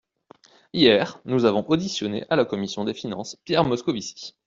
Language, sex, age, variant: French, male, 30-39, Français de métropole